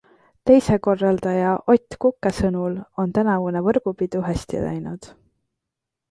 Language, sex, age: Estonian, female, 19-29